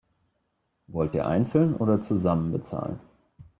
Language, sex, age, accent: German, male, 40-49, Deutschland Deutsch